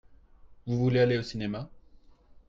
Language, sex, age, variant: French, male, 30-39, Français de métropole